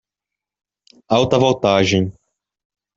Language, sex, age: Portuguese, male, under 19